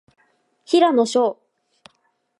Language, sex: Japanese, female